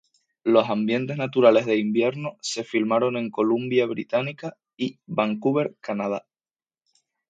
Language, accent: Spanish, España: Islas Canarias